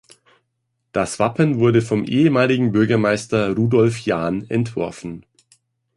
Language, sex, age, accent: German, male, 50-59, Deutschland Deutsch